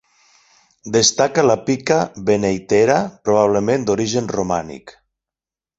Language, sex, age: Catalan, male, 40-49